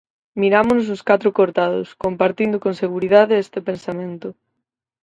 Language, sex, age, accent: Galician, female, under 19, Central (gheada); Normativo (estándar)